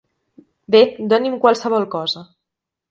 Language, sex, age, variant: Catalan, female, 19-29, Central